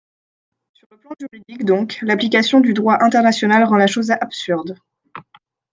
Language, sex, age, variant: French, female, 19-29, Français de métropole